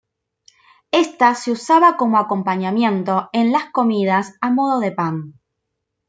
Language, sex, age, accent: Spanish, female, 19-29, Rioplatense: Argentina, Uruguay, este de Bolivia, Paraguay